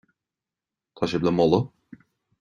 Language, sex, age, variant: Irish, male, 19-29, Gaeilge Chonnacht